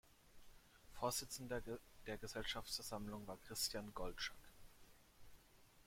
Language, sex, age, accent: German, male, 19-29, Deutschland Deutsch